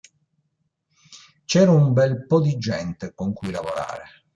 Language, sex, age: Italian, male, 60-69